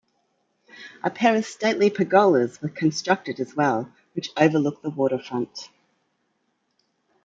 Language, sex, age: English, female, 40-49